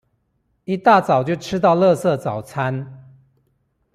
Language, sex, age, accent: Chinese, male, 40-49, 出生地：臺北市